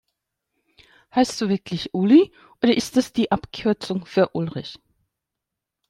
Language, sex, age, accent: German, male, 40-49, Deutschland Deutsch